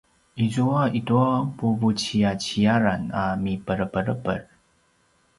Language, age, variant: Paiwan, 30-39, pinayuanan a kinaikacedasan (東排灣語)